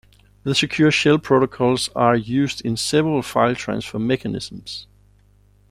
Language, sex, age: English, male, 40-49